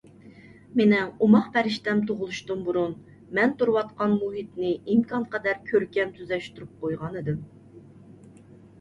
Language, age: Uyghur, 30-39